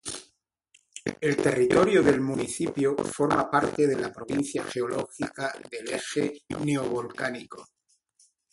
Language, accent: Spanish, España: Norte peninsular (Asturias, Castilla y León, Cantabria, País Vasco, Navarra, Aragón, La Rioja, Guadalajara, Cuenca)